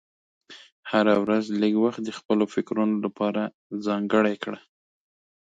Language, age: Pashto, 30-39